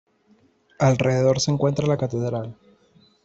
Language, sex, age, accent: Spanish, male, 30-39, Caribe: Cuba, Venezuela, Puerto Rico, República Dominicana, Panamá, Colombia caribeña, México caribeño, Costa del golfo de México